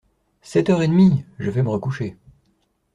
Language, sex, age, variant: French, male, 30-39, Français de métropole